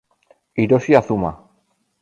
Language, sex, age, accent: Spanish, male, 30-39, España: Norte peninsular (Asturias, Castilla y León, Cantabria, País Vasco, Navarra, Aragón, La Rioja, Guadalajara, Cuenca)